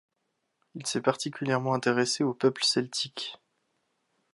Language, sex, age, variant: French, male, 19-29, Français de métropole